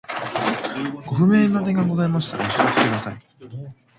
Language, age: Japanese, 19-29